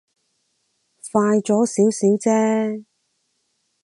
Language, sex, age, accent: Cantonese, female, 30-39, 广州音